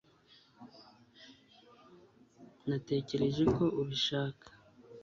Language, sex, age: Kinyarwanda, male, 30-39